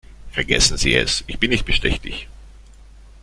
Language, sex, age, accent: German, male, 40-49, Deutschland Deutsch